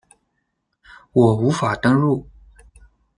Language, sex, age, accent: Chinese, male, 30-39, 出生地：江苏省